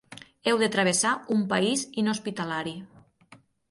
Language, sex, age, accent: Catalan, female, 30-39, Ebrenc